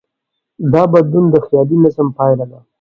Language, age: Pashto, 40-49